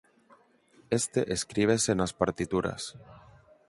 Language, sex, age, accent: Galician, male, 19-29, Central (gheada)